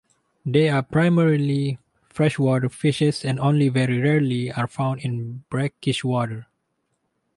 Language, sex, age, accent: English, male, 19-29, Malaysian English